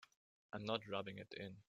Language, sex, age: English, male, under 19